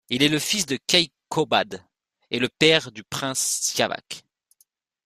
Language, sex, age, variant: French, male, 19-29, Français de métropole